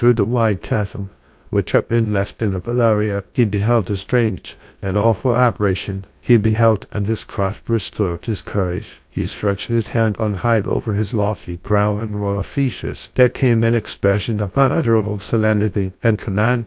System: TTS, GlowTTS